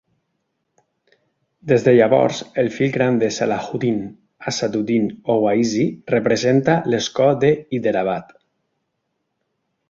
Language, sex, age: Catalan, male, 40-49